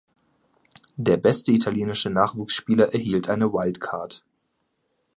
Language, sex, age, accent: German, male, 19-29, Deutschland Deutsch